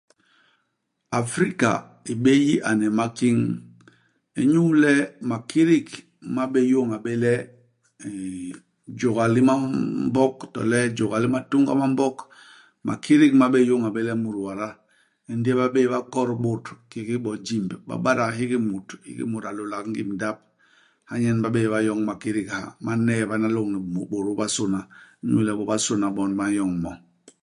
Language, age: Basaa, 40-49